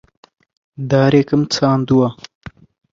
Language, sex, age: Central Kurdish, male, 19-29